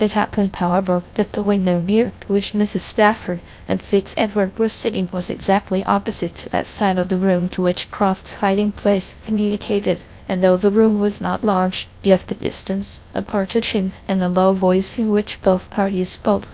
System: TTS, GlowTTS